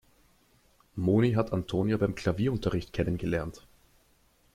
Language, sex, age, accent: German, male, 19-29, Österreichisches Deutsch